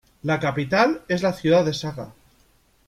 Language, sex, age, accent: Spanish, male, 19-29, España: Centro-Sur peninsular (Madrid, Toledo, Castilla-La Mancha)